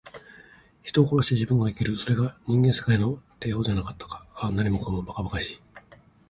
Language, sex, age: Japanese, male, 50-59